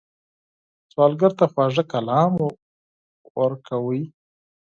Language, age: Pashto, 19-29